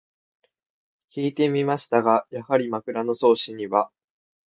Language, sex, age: Japanese, male, under 19